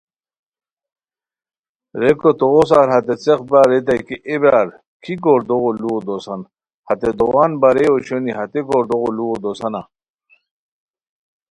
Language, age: Khowar, 40-49